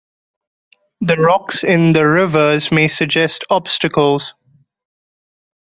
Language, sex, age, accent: English, male, 19-29, India and South Asia (India, Pakistan, Sri Lanka)